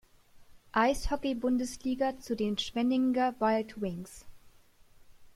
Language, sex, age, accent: German, female, 19-29, Deutschland Deutsch